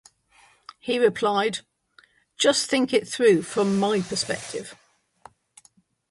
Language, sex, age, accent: English, female, 60-69, England English